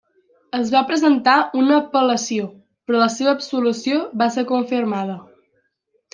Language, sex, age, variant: Catalan, female, under 19, Central